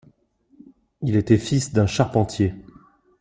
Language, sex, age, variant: French, male, 50-59, Français de métropole